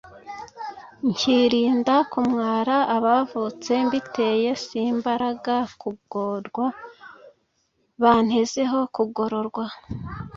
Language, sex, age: Kinyarwanda, female, 19-29